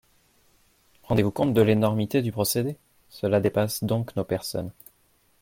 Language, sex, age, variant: French, male, 19-29, Français de métropole